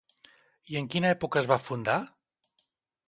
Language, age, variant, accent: Catalan, 50-59, Central, central